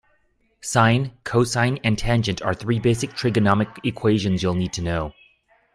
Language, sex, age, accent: English, male, 40-49, United States English